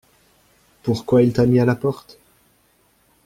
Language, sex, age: French, male, 19-29